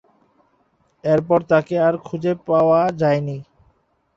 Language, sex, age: Bengali, male, 19-29